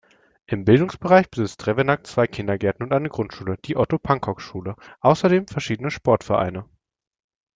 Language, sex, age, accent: German, male, 19-29, Deutschland Deutsch